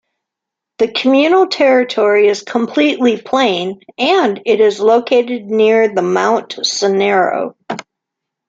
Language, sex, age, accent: English, female, 50-59, United States English